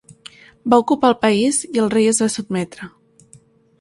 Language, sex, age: Catalan, female, 19-29